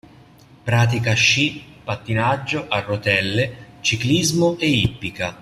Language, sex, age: Italian, male, 40-49